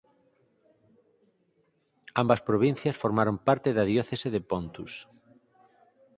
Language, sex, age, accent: Galician, male, 50-59, Central (gheada)